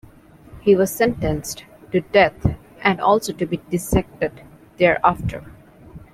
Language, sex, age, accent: English, female, 19-29, India and South Asia (India, Pakistan, Sri Lanka)